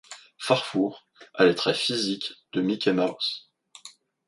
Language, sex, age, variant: French, male, 19-29, Français de métropole